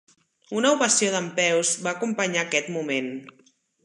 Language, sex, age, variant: Catalan, female, 30-39, Central